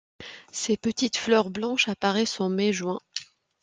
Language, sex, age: French, female, 19-29